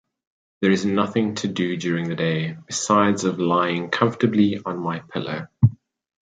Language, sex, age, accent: English, male, 19-29, Southern African (South Africa, Zimbabwe, Namibia)